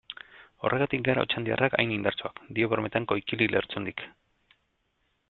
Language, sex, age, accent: Basque, male, 30-39, Mendebalekoa (Araba, Bizkaia, Gipuzkoako mendebaleko herri batzuk)